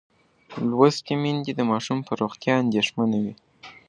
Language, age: Pashto, 19-29